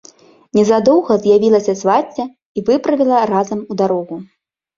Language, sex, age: Belarusian, female, 30-39